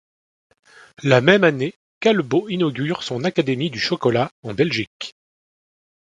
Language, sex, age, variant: French, male, 40-49, Français de métropole